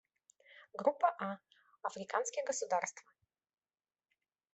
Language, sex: Russian, female